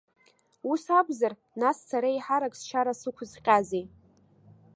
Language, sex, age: Abkhazian, female, under 19